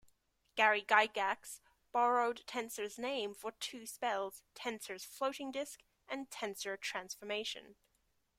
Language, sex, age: English, female, 19-29